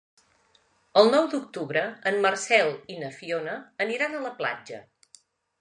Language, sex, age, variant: Catalan, female, 40-49, Nord-Occidental